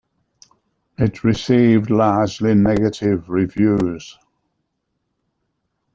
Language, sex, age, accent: English, male, 70-79, England English